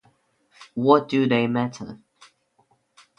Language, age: English, 19-29